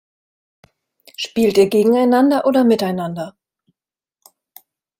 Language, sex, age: German, female, 50-59